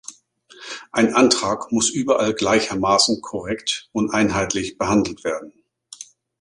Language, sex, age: German, male, 50-59